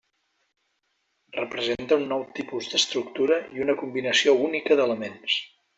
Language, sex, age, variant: Catalan, male, 40-49, Central